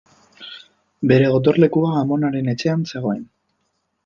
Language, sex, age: Basque, male, 19-29